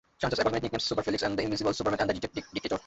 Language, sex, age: English, male, 19-29